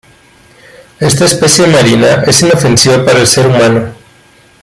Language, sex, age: Spanish, male, 19-29